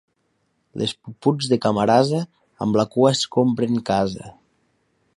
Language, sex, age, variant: Catalan, male, 19-29, Nord-Occidental